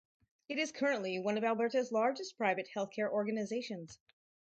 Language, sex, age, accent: English, female, 50-59, United States English